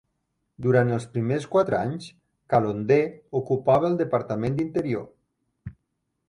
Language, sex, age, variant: Catalan, male, 30-39, Nord-Occidental